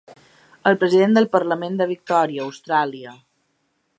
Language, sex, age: Catalan, female, 30-39